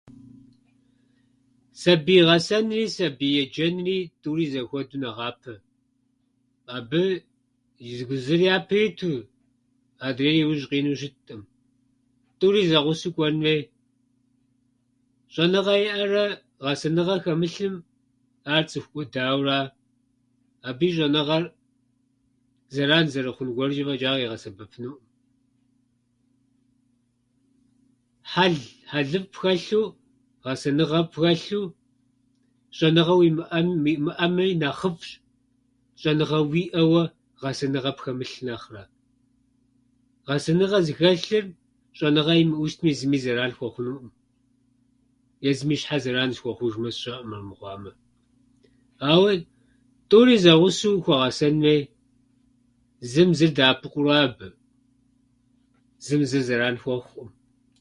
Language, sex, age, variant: Kabardian, male, 50-59, Адыгэбзэ (Къэбэрдей, Кирил, псоми зэдай)